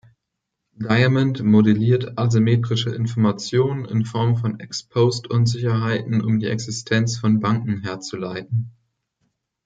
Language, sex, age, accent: German, male, 19-29, Deutschland Deutsch